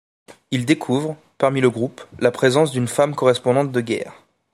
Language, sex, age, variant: French, male, 19-29, Français de métropole